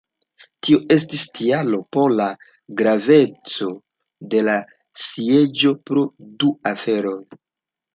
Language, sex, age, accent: Esperanto, male, 19-29, Internacia